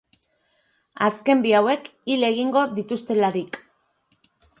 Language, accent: Basque, Erdialdekoa edo Nafarra (Gipuzkoa, Nafarroa)